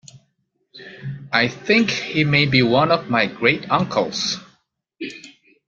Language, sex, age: English, male, 40-49